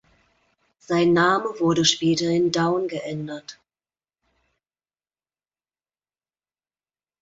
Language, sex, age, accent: German, female, 30-39, Deutschland Deutsch